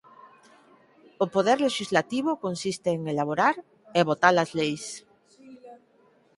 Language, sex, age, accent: Galician, female, 50-59, Normativo (estándar)